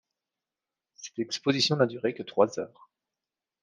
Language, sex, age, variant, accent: French, male, 30-39, Français d'Europe, Français de Belgique